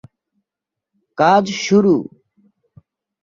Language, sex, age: Bengali, male, 19-29